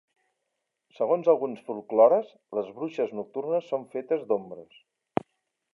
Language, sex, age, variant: Catalan, male, 50-59, Central